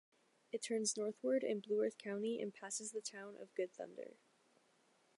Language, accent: English, United States English